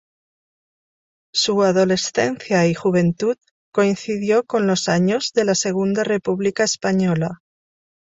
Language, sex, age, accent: Spanish, female, 50-59, España: Norte peninsular (Asturias, Castilla y León, Cantabria, País Vasco, Navarra, Aragón, La Rioja, Guadalajara, Cuenca)